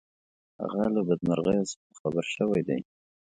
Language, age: Pashto, 19-29